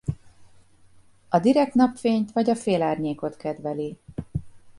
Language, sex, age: Hungarian, female, 50-59